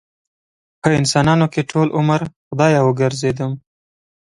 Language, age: Pashto, 19-29